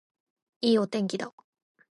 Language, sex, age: Japanese, female, 19-29